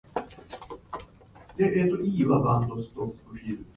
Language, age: Japanese, 19-29